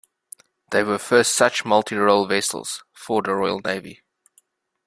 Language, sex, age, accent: English, male, 30-39, Southern African (South Africa, Zimbabwe, Namibia)